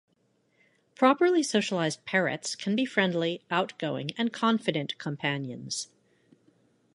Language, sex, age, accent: English, female, 50-59, United States English